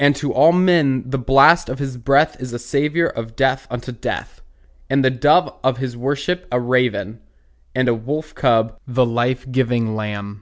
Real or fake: real